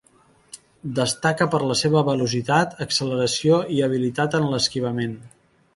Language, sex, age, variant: Catalan, male, 50-59, Central